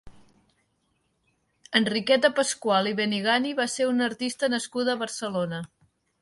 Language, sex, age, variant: Catalan, female, under 19, Central